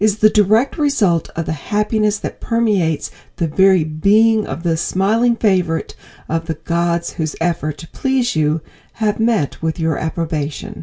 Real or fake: real